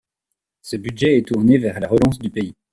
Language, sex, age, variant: French, male, 30-39, Français de métropole